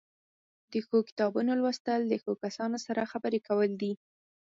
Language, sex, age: Pashto, female, 30-39